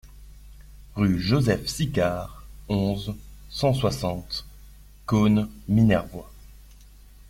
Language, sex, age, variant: French, male, 30-39, Français de métropole